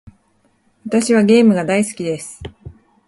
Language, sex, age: Japanese, female, 40-49